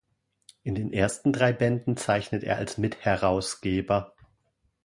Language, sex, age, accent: German, male, 40-49, Deutschland Deutsch